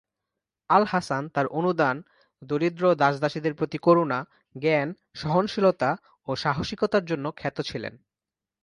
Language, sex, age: Bengali, male, 19-29